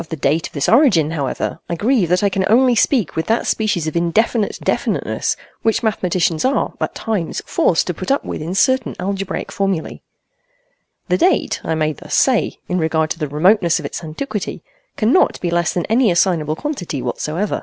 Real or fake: real